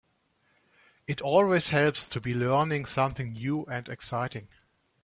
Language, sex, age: English, male, 30-39